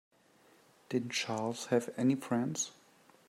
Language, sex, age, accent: English, male, 30-39, Australian English